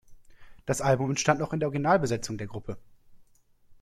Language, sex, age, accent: German, male, 19-29, Deutschland Deutsch